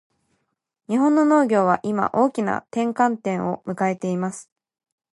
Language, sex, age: Japanese, female, 19-29